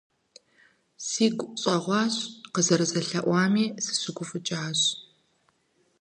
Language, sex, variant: Kabardian, female, Адыгэбзэ (Къэбэрдей, Кирил, псоми зэдай)